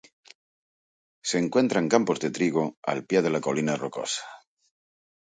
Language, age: Spanish, 40-49